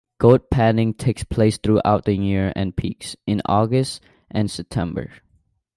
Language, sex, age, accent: English, male, under 19, India and South Asia (India, Pakistan, Sri Lanka)